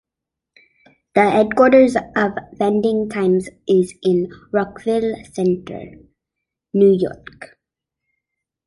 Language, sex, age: English, male, 19-29